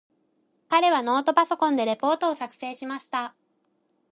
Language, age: Japanese, 19-29